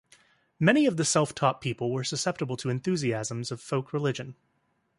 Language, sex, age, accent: English, male, 30-39, United States English